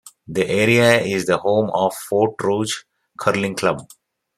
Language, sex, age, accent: English, male, 40-49, United States English